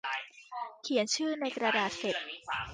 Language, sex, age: Thai, female, 19-29